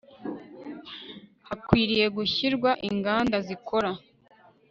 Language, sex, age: Kinyarwanda, female, 19-29